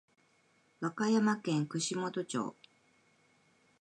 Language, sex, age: Japanese, female, 50-59